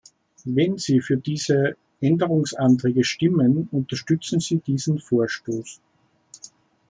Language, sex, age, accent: German, male, 40-49, Österreichisches Deutsch